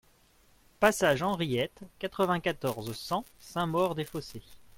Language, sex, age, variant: French, male, 40-49, Français de métropole